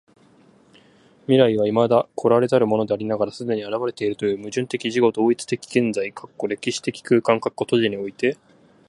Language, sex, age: Japanese, male, under 19